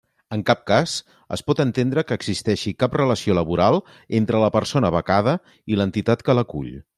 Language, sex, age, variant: Catalan, male, 40-49, Central